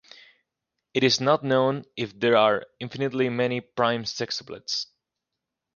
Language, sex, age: English, male, 19-29